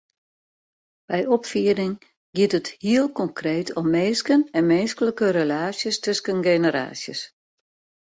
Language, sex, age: Western Frisian, female, 60-69